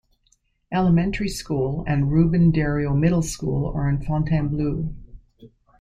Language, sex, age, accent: English, female, 60-69, Canadian English